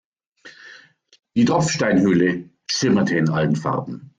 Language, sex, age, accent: German, male, 50-59, Deutschland Deutsch